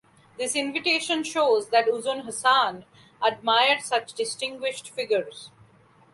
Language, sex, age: English, female, 19-29